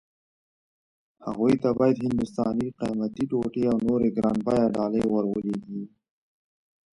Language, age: Pashto, 19-29